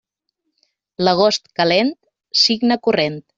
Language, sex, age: Catalan, female, 50-59